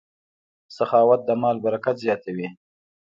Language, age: Pashto, 30-39